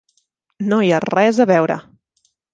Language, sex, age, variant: Catalan, female, 30-39, Central